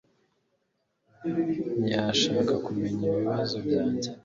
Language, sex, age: Kinyarwanda, male, 19-29